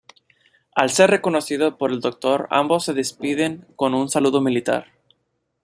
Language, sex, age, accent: Spanish, male, 19-29, México